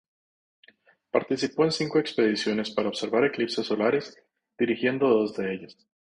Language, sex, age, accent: Spanish, male, 30-39, América central